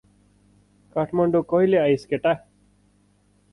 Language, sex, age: Nepali, male, 30-39